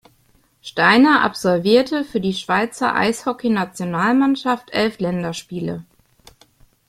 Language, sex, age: German, female, 30-39